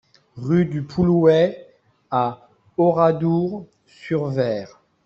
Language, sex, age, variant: French, male, 40-49, Français de métropole